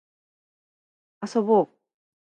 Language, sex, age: Japanese, female, 30-39